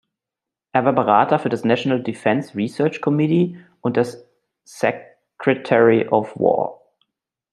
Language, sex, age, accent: German, male, 40-49, Deutschland Deutsch